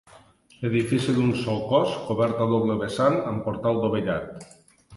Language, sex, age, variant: Catalan, male, 40-49, Nord-Occidental